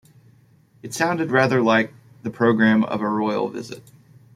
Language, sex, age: English, male, 30-39